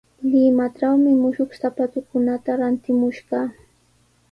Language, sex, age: Sihuas Ancash Quechua, female, 30-39